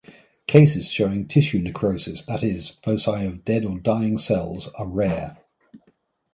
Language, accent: English, England English